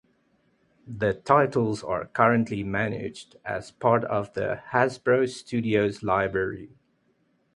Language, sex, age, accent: English, male, 30-39, Southern African (South Africa, Zimbabwe, Namibia)